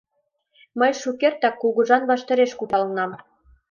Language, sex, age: Mari, female, 19-29